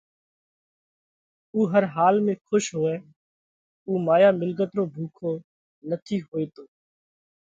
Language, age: Parkari Koli, 19-29